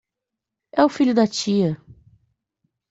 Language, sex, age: Portuguese, female, under 19